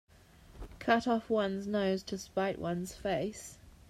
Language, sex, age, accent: English, female, 19-29, Australian English